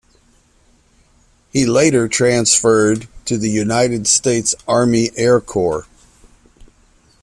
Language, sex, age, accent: English, male, 50-59, United States English